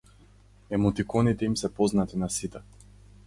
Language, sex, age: Macedonian, male, 19-29